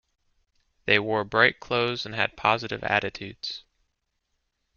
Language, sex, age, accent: English, male, 40-49, United States English